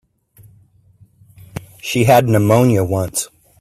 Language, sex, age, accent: English, male, 50-59, United States English